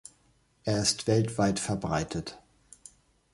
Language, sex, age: German, male, 40-49